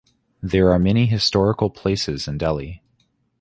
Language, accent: English, United States English